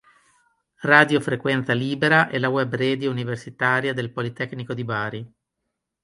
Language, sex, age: Italian, male, 40-49